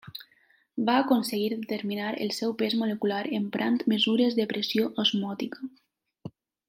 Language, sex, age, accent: Catalan, female, 19-29, valencià